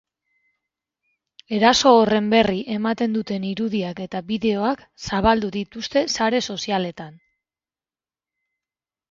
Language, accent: Basque, Mendebalekoa (Araba, Bizkaia, Gipuzkoako mendebaleko herri batzuk)